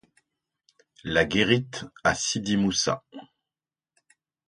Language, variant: French, Français de métropole